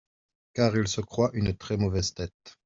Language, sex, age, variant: French, male, 40-49, Français de métropole